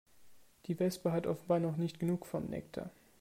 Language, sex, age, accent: German, male, 19-29, Deutschland Deutsch